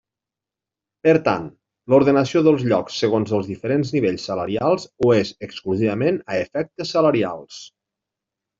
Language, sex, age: Catalan, male, 40-49